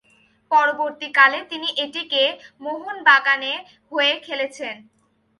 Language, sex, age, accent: Bengali, female, 19-29, Bangla